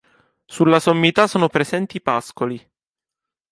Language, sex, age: Italian, male, 19-29